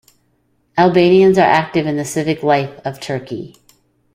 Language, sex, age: English, female, 50-59